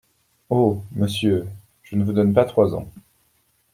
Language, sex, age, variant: French, male, 19-29, Français de métropole